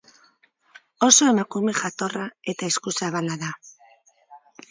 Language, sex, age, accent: Basque, female, 40-49, Mendebalekoa (Araba, Bizkaia, Gipuzkoako mendebaleko herri batzuk)